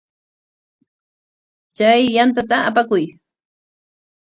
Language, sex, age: Corongo Ancash Quechua, female, 50-59